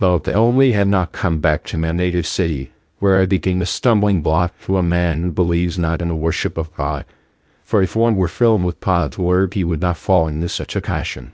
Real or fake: fake